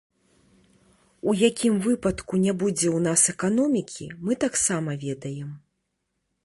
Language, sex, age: Belarusian, female, 40-49